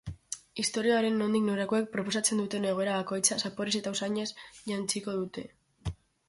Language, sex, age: Basque, female, under 19